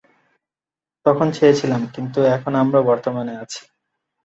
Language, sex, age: Bengali, male, 19-29